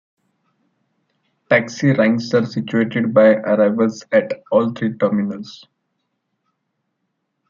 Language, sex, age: English, male, 19-29